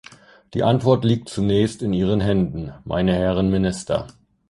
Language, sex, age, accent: German, male, 40-49, Deutschland Deutsch